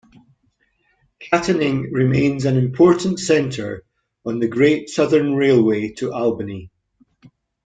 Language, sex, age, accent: English, male, 40-49, Scottish English